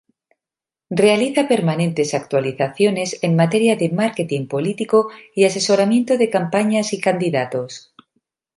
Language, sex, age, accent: Spanish, female, 40-49, España: Norte peninsular (Asturias, Castilla y León, Cantabria, País Vasco, Navarra, Aragón, La Rioja, Guadalajara, Cuenca)